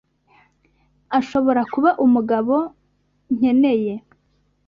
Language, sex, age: Kinyarwanda, female, 19-29